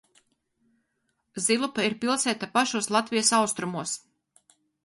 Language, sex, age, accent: Latvian, female, 50-59, Latgaliešu